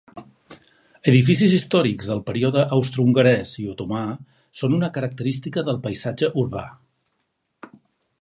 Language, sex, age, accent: Catalan, male, 50-59, Barceloní